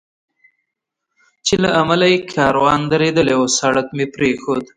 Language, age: Pashto, 30-39